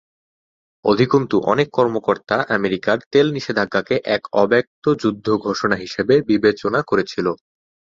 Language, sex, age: Bengali, male, 19-29